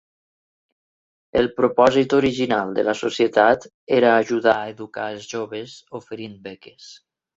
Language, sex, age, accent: Catalan, male, 50-59, valencià